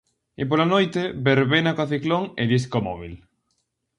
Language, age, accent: Galician, 19-29, Atlántico (seseo e gheada)